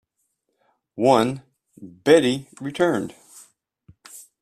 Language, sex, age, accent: English, male, 50-59, United States English